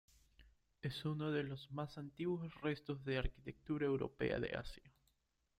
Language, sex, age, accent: Spanish, male, 19-29, Andino-Pacífico: Colombia, Perú, Ecuador, oeste de Bolivia y Venezuela andina